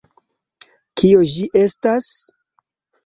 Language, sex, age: Esperanto, male, 30-39